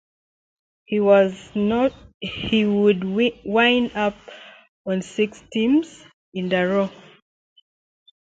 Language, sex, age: English, female, 30-39